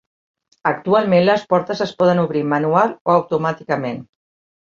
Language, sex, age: Catalan, female, 50-59